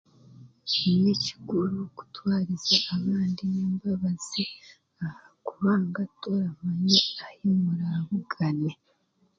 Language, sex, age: Chiga, female, 30-39